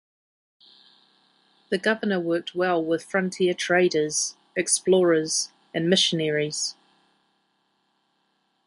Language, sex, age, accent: English, female, 40-49, New Zealand English